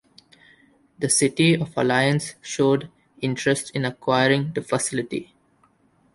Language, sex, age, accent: English, male, under 19, India and South Asia (India, Pakistan, Sri Lanka)